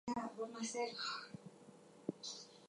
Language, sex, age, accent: English, female, 19-29, Southern African (South Africa, Zimbabwe, Namibia)